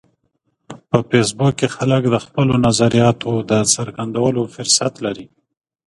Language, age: Pashto, 30-39